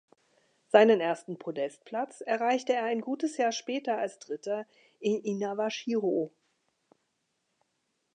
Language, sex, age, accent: German, female, 50-59, Deutschland Deutsch